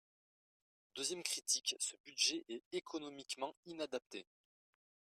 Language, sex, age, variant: French, male, 30-39, Français de métropole